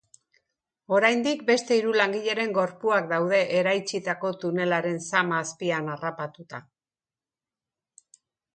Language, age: Basque, 60-69